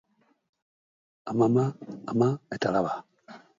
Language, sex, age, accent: Basque, male, 60-69, Mendebalekoa (Araba, Bizkaia, Gipuzkoako mendebaleko herri batzuk)